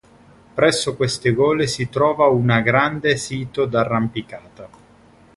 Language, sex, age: Italian, male, 30-39